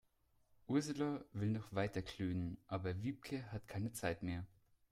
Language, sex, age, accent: German, male, 19-29, Deutschland Deutsch